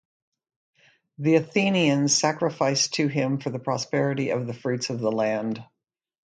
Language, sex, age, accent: English, female, 60-69, United States English